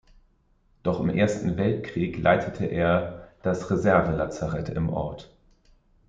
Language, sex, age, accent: German, male, 40-49, Deutschland Deutsch